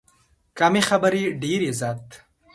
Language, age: Pashto, 19-29